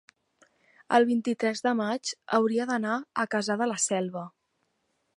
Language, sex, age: Catalan, female, under 19